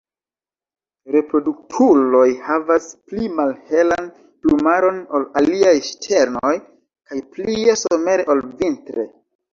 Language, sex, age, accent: Esperanto, male, 19-29, Internacia